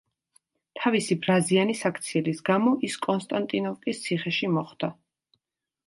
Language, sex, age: Georgian, female, 19-29